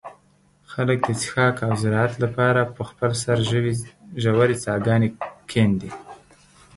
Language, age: Pashto, 30-39